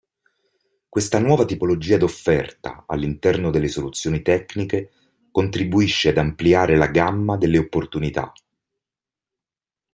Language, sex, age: Italian, male, 40-49